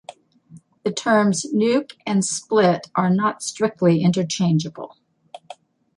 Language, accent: English, United States English